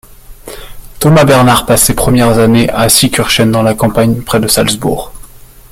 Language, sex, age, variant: French, male, 30-39, Français de métropole